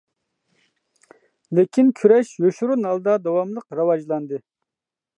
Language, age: Uyghur, 40-49